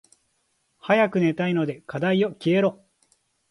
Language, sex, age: Japanese, male, 30-39